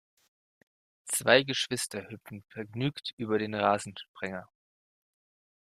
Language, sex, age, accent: German, male, 19-29, Deutschland Deutsch